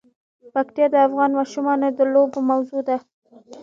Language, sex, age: Pashto, female, 19-29